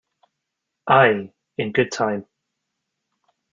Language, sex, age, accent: English, male, 30-39, Canadian English